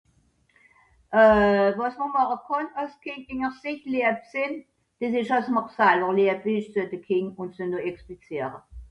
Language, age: French, 70-79